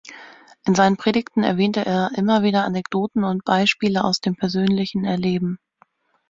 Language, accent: German, Deutschland Deutsch